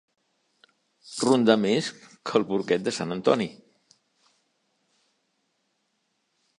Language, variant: Catalan, Central